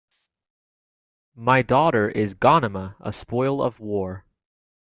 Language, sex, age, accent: English, male, 19-29, United States English